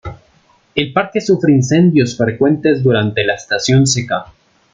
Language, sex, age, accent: Spanish, male, 19-29, Andino-Pacífico: Colombia, Perú, Ecuador, oeste de Bolivia y Venezuela andina